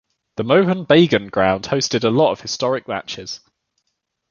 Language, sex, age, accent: English, male, 19-29, England English